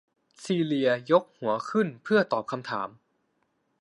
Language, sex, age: Thai, male, 19-29